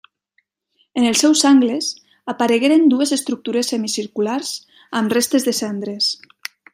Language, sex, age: Catalan, female, 30-39